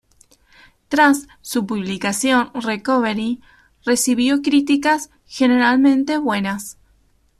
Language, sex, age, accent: Spanish, female, 19-29, Rioplatense: Argentina, Uruguay, este de Bolivia, Paraguay